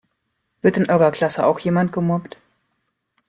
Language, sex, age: German, female, 19-29